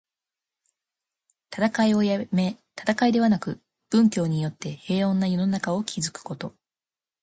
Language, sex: Japanese, female